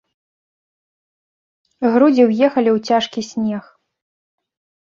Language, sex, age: Belarusian, female, 19-29